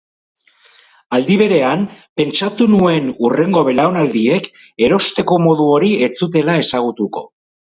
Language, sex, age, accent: Basque, male, 60-69, Mendebalekoa (Araba, Bizkaia, Gipuzkoako mendebaleko herri batzuk)